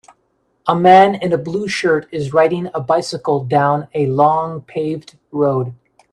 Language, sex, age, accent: English, male, 50-59, United States English